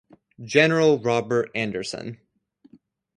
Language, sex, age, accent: English, male, under 19, United States English